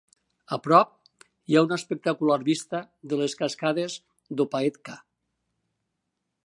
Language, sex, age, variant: Catalan, male, 60-69, Nord-Occidental